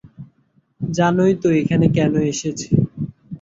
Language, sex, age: Bengali, male, under 19